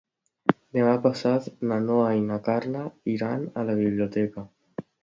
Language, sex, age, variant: Catalan, male, under 19, Alacantí